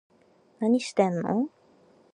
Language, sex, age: Japanese, female, 19-29